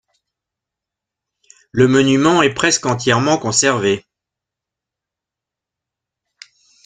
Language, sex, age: French, male, 60-69